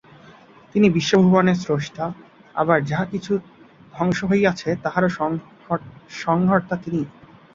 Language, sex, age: Bengali, male, 19-29